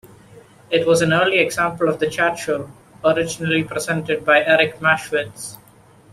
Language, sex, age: English, male, 19-29